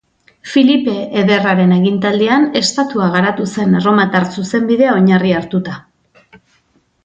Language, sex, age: Basque, female, 40-49